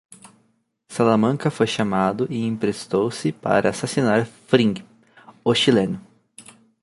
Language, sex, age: Portuguese, male, 19-29